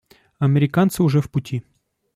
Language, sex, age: Russian, male, 30-39